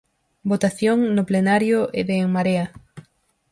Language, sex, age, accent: Galician, female, 19-29, Oriental (común en zona oriental)